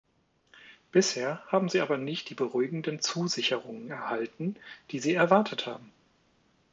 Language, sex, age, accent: German, male, 40-49, Deutschland Deutsch